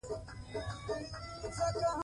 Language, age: Pashto, 19-29